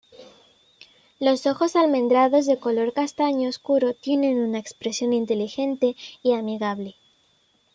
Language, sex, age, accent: Spanish, female, under 19, España: Centro-Sur peninsular (Madrid, Toledo, Castilla-La Mancha)